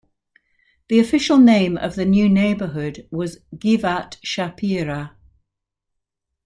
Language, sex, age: English, female, 60-69